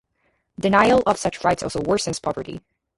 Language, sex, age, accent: English, female, 19-29, United States English